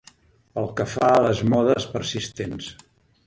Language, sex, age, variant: Catalan, male, 70-79, Central